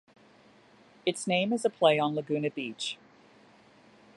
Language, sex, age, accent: English, female, 60-69, United States English